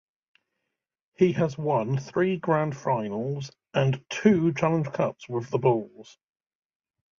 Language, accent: English, England English